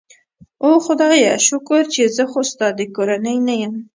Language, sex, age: Pashto, female, 19-29